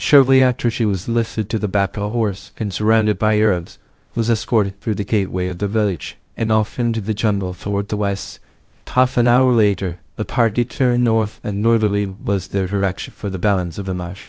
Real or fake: fake